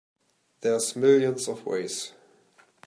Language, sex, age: English, male, 30-39